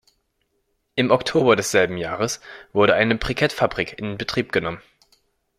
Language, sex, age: German, male, 19-29